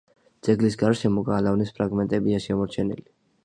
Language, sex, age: Georgian, male, under 19